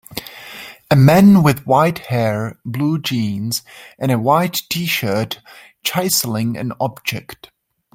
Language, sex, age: English, male, 30-39